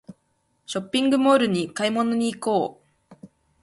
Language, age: Japanese, 19-29